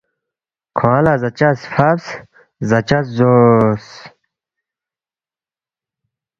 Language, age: Balti, 19-29